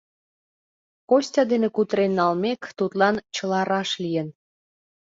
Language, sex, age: Mari, female, 19-29